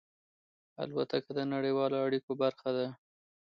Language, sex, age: Pashto, male, 30-39